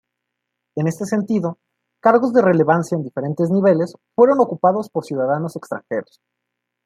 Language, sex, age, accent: Spanish, male, 19-29, México